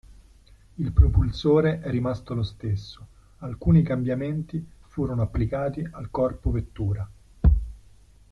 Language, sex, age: Italian, male, 30-39